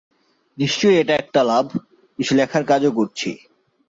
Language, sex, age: Bengali, male, 19-29